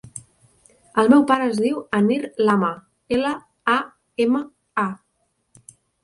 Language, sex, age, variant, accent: Catalan, female, 30-39, Central, central